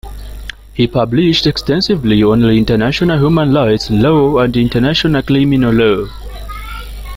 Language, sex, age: English, male, 19-29